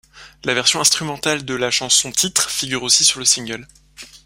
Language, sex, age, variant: French, male, 30-39, Français de métropole